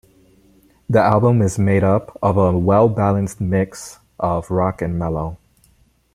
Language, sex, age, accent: English, male, 30-39, United States English